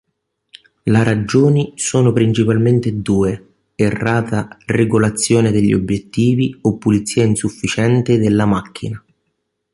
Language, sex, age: Italian, male, 19-29